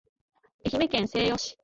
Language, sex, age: Japanese, female, under 19